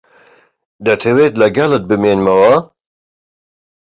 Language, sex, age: Central Kurdish, male, 19-29